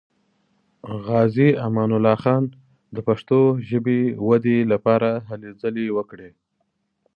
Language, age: Pashto, 30-39